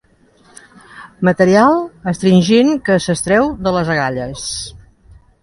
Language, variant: Catalan, Central